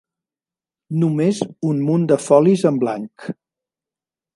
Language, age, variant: Catalan, 60-69, Central